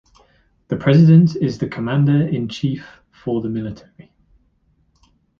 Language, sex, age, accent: English, male, 19-29, England English